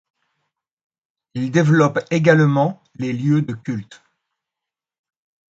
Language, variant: French, Français de métropole